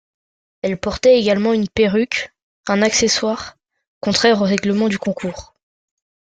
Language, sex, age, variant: French, male, under 19, Français de métropole